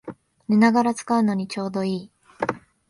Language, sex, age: Japanese, female, 19-29